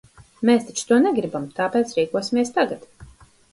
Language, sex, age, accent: Latvian, female, 40-49, Dzimtā valoda